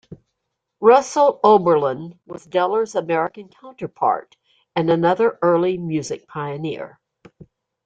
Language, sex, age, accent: English, female, 60-69, United States English